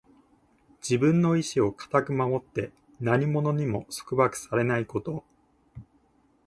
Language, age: Japanese, 19-29